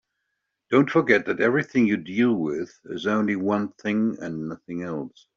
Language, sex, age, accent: English, male, 60-69, England English